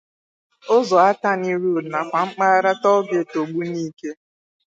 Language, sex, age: Igbo, female, 19-29